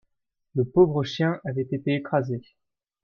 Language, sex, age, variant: French, male, 19-29, Français de métropole